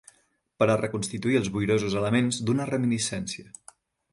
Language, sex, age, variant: Catalan, male, 30-39, Central